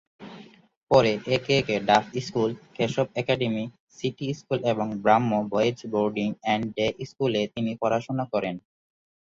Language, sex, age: Bengali, male, 19-29